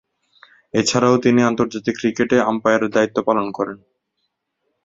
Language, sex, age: Bengali, male, 19-29